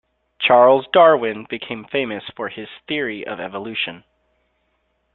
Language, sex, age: English, male, 30-39